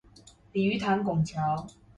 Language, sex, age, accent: Chinese, female, 19-29, 出生地：臺中市